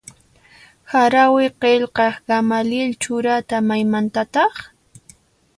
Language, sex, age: Puno Quechua, female, 19-29